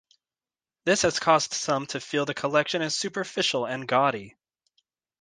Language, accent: English, United States English